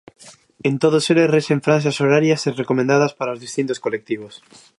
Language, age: Galician, under 19